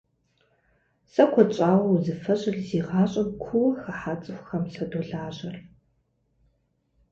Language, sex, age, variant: Kabardian, female, 40-49, Адыгэбзэ (Къэбэрдей, Кирил, Урысей)